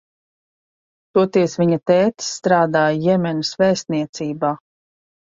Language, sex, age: Latvian, female, 40-49